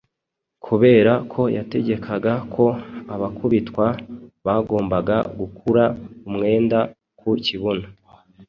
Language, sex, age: Kinyarwanda, male, 30-39